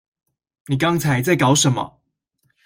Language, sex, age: Chinese, male, 19-29